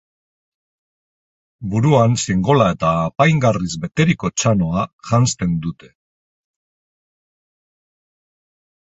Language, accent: Basque, Mendebalekoa (Araba, Bizkaia, Gipuzkoako mendebaleko herri batzuk)